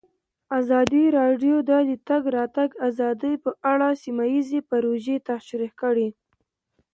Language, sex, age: Pashto, female, 19-29